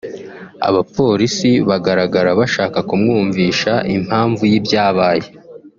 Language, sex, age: Kinyarwanda, male, 19-29